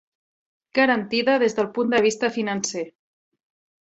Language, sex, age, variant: Catalan, female, 30-39, Central